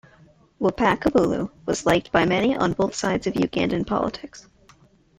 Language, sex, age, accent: English, female, under 19, United States English